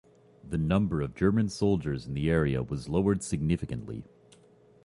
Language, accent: English, Canadian English